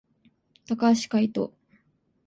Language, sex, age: Japanese, female, 19-29